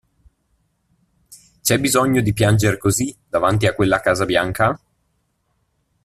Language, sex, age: Italian, male, 19-29